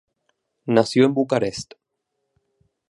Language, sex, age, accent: Spanish, male, 19-29, España: Islas Canarias